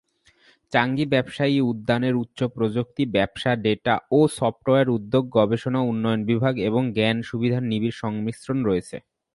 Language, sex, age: Bengali, male, 19-29